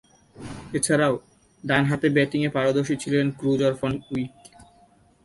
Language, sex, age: Bengali, male, 19-29